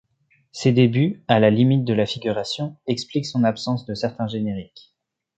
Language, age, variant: French, 19-29, Français de métropole